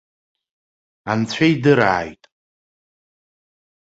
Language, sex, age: Abkhazian, male, 30-39